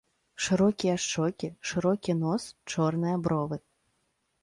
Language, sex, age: Belarusian, female, 30-39